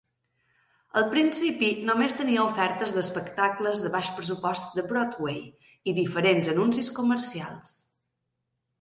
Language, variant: Catalan, Balear